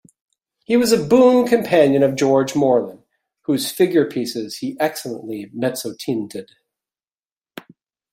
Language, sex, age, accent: English, male, 40-49, United States English